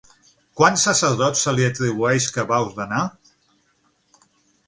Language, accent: Catalan, central; septentrional